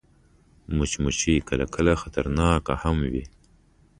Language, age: Pashto, 19-29